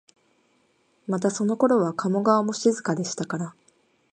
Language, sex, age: Japanese, female, 19-29